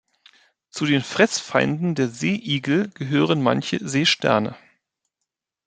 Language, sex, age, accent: German, male, 40-49, Deutschland Deutsch